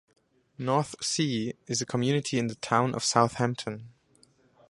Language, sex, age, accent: English, male, 19-29, German English